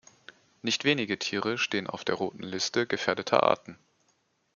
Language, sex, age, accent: German, male, 19-29, Deutschland Deutsch